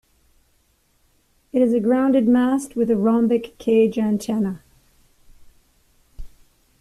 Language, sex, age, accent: English, female, 50-59, Canadian English